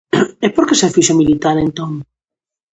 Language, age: Galician, under 19